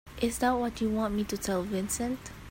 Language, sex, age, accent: English, female, 19-29, Filipino